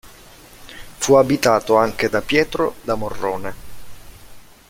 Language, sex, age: Italian, male, 30-39